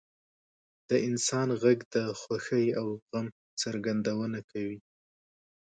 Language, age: Pashto, 19-29